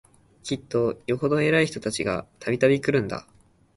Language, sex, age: Japanese, male, 19-29